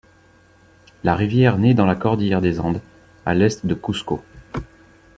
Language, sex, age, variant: French, male, 40-49, Français de métropole